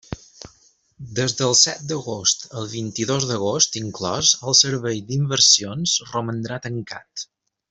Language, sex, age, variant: Catalan, male, 30-39, Balear